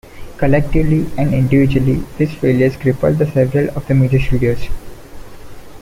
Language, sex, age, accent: English, male, 19-29, India and South Asia (India, Pakistan, Sri Lanka)